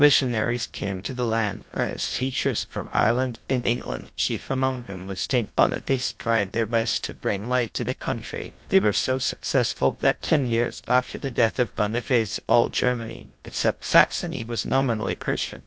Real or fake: fake